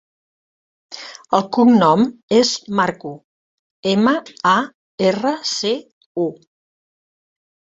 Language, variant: Catalan, Central